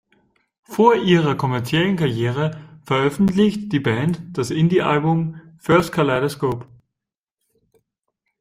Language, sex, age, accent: German, male, 19-29, Österreichisches Deutsch